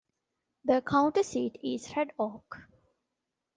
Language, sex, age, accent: English, female, 19-29, India and South Asia (India, Pakistan, Sri Lanka)